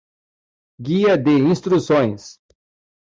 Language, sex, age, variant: Portuguese, male, 30-39, Portuguese (Brasil)